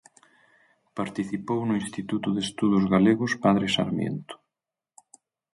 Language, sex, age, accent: Galician, male, 30-39, Normativo (estándar)